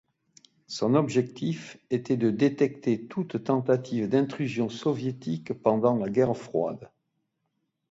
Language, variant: French, Français de métropole